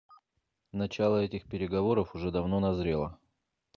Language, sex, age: Russian, male, 40-49